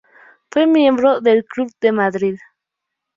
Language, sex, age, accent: Spanish, female, 19-29, México